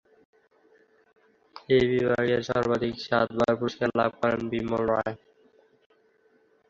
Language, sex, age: Bengali, male, under 19